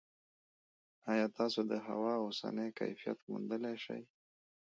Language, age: Pashto, 30-39